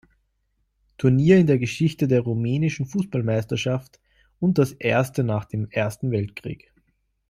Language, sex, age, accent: German, male, 19-29, Österreichisches Deutsch